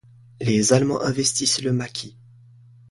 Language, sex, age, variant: French, male, 19-29, Français du nord de l'Afrique